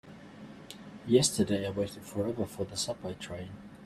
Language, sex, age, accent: English, male, 30-39, England English